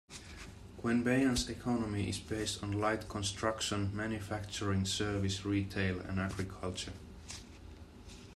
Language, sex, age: English, male, 40-49